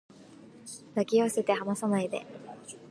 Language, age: Japanese, 19-29